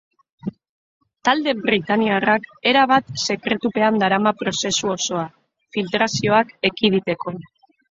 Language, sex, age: Basque, female, 30-39